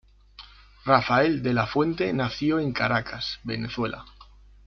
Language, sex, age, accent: Spanish, male, 40-49, España: Centro-Sur peninsular (Madrid, Toledo, Castilla-La Mancha)